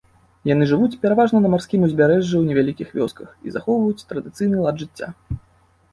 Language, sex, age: Belarusian, male, 19-29